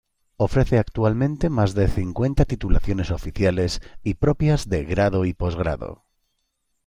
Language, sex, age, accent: Spanish, male, 50-59, España: Centro-Sur peninsular (Madrid, Toledo, Castilla-La Mancha)